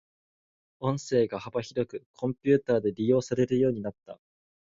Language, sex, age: Japanese, male, 19-29